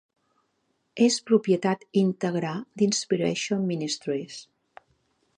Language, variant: Catalan, Nord-Occidental